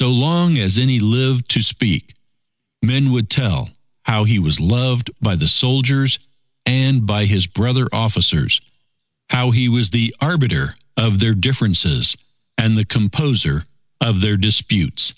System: none